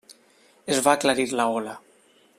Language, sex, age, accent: Catalan, male, 19-29, valencià